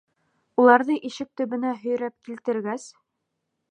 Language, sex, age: Bashkir, female, 19-29